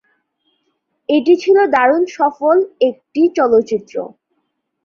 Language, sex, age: Bengali, female, 19-29